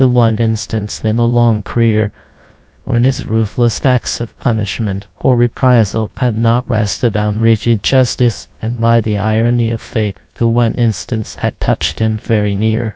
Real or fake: fake